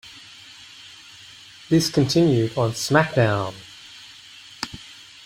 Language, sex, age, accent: English, male, 40-49, Australian English